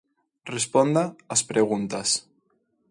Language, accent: Galician, Normativo (estándar)